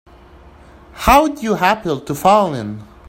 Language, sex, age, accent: English, male, 19-29, Canadian English